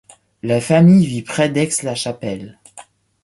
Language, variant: French, Français de métropole